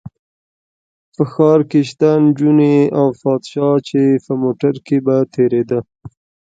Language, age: Pashto, 19-29